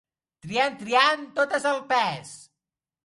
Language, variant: Catalan, Central